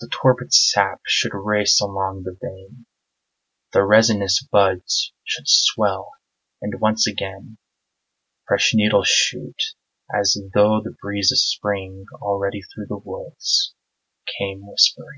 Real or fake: real